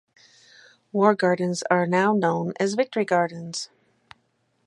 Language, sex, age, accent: English, female, 60-69, United States English